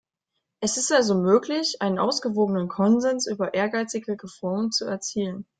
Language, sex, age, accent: German, female, 19-29, Deutschland Deutsch